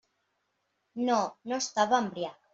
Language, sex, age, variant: Catalan, female, 40-49, Central